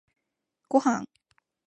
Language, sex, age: Japanese, female, 19-29